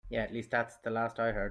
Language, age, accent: English, 30-39, Irish English